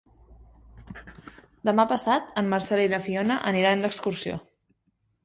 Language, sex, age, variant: Catalan, female, 19-29, Central